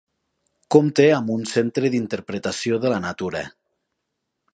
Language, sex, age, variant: Catalan, male, 30-39, Nord-Occidental